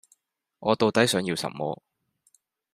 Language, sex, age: Cantonese, male, 19-29